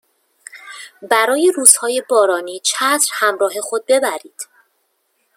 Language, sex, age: Persian, female, 30-39